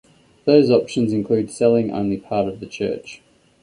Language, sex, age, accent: English, male, 40-49, Australian English